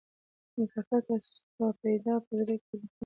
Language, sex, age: Pashto, female, 19-29